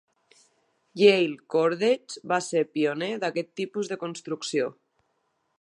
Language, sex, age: Catalan, female, 30-39